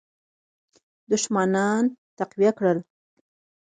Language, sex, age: Pashto, female, 30-39